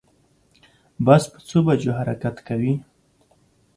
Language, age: Pashto, 19-29